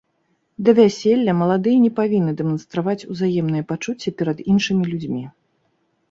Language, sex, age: Belarusian, female, 30-39